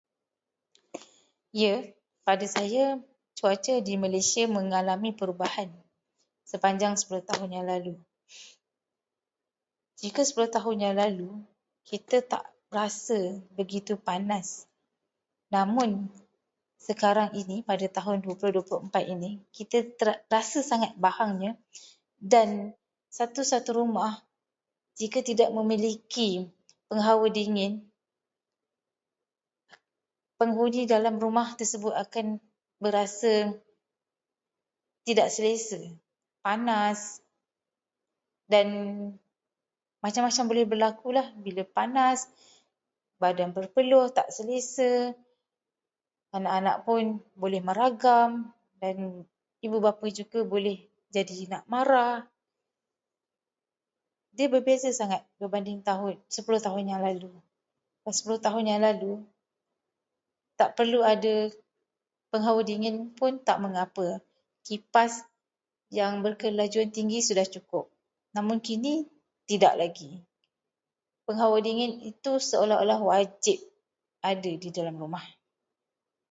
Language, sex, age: Malay, female, 30-39